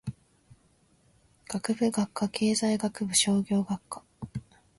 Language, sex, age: Japanese, female, 19-29